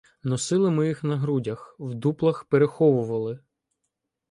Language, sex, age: Ukrainian, male, 19-29